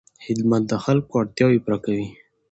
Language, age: Pashto, 19-29